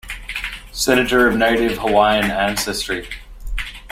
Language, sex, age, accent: English, male, 19-29, Australian English